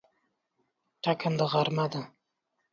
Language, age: Pashto, 19-29